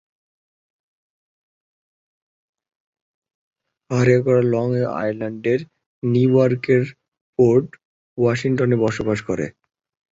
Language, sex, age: Bengali, male, 19-29